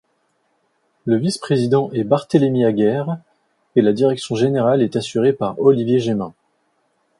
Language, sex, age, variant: French, male, 30-39, Français de métropole